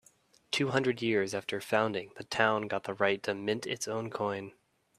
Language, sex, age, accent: English, male, 19-29, United States English